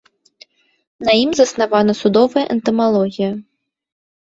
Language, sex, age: Belarusian, female, 19-29